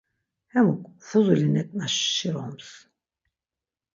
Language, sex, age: Laz, female, 60-69